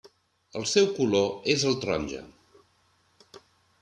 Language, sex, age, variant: Catalan, male, 40-49, Central